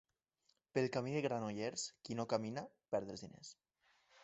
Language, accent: Catalan, valencià